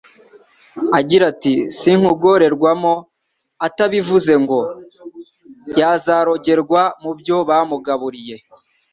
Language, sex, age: Kinyarwanda, male, 19-29